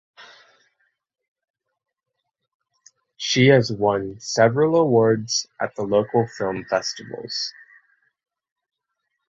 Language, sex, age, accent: English, male, under 19, United States English